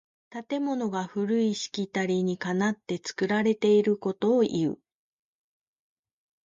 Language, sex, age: Japanese, female, 50-59